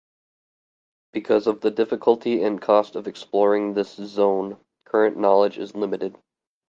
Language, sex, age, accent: English, male, 19-29, United States English